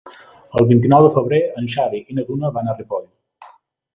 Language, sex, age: Catalan, male, 30-39